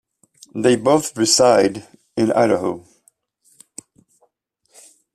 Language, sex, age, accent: English, male, 50-59, United States English